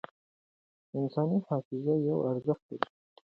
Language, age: Pashto, 19-29